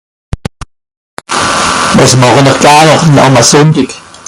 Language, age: Swiss German, 70-79